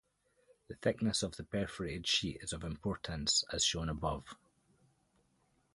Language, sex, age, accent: English, male, 40-49, Scottish English